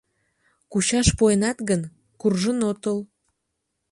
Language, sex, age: Mari, female, 19-29